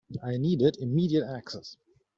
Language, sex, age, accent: English, male, 19-29, England English